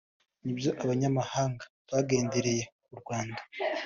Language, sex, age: Kinyarwanda, male, 19-29